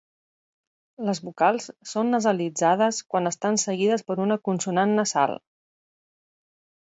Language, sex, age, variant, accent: Catalan, female, 40-49, Central, central